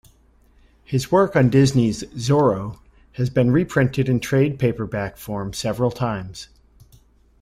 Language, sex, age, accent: English, male, 40-49, United States English